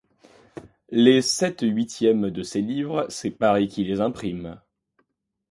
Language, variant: French, Français de métropole